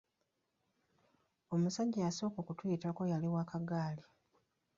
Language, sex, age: Ganda, female, 40-49